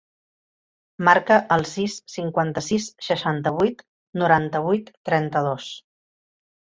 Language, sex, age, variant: Catalan, female, 50-59, Central